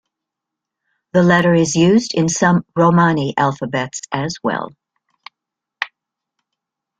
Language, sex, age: English, female, 60-69